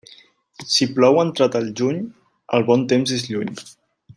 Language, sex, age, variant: Catalan, male, 19-29, Central